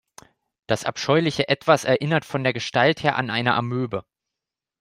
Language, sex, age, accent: German, male, 19-29, Deutschland Deutsch